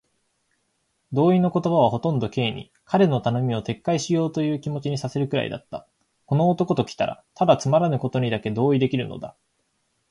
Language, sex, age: Japanese, male, 19-29